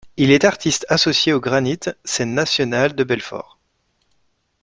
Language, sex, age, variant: French, male, 30-39, Français de métropole